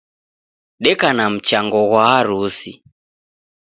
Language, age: Taita, 19-29